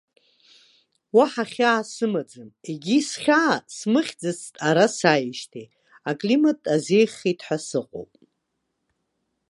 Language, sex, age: Abkhazian, female, 60-69